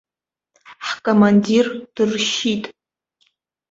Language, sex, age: Abkhazian, female, 19-29